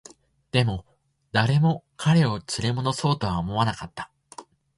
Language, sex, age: Japanese, male, 19-29